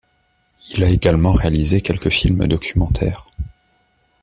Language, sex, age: French, male, 19-29